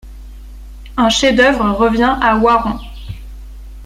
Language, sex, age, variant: French, female, 30-39, Français de métropole